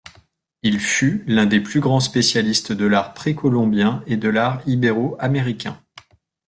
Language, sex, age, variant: French, male, 40-49, Français de métropole